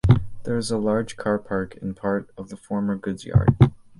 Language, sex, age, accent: English, male, under 19, United States English